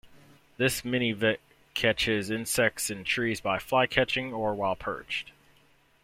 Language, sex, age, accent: English, male, 19-29, United States English